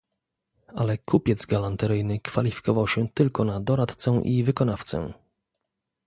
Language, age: Polish, 30-39